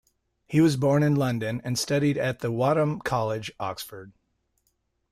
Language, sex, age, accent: English, male, 50-59, United States English